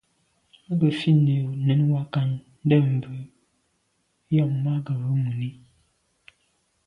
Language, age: Medumba, 30-39